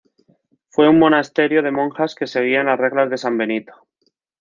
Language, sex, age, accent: Spanish, male, 19-29, España: Norte peninsular (Asturias, Castilla y León, Cantabria, País Vasco, Navarra, Aragón, La Rioja, Guadalajara, Cuenca)